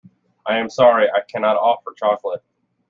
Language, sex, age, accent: English, male, 30-39, United States English